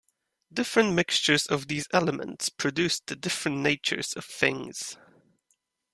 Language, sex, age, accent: English, male, 19-29, England English